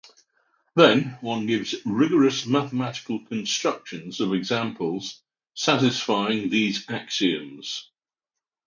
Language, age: English, 60-69